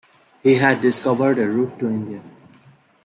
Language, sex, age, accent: English, male, 19-29, India and South Asia (India, Pakistan, Sri Lanka)